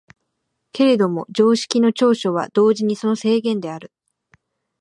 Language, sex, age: Japanese, female, 19-29